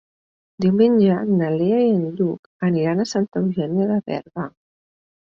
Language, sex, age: Catalan, female, 40-49